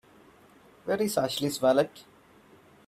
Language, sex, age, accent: English, male, 19-29, India and South Asia (India, Pakistan, Sri Lanka)